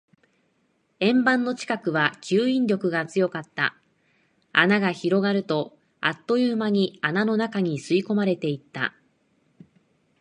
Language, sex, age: Japanese, female, 30-39